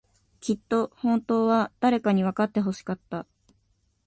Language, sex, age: Japanese, female, 19-29